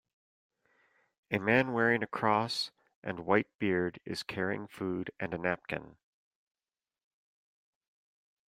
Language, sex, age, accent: English, male, 50-59, United States English